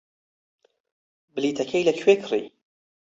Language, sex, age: Central Kurdish, male, 30-39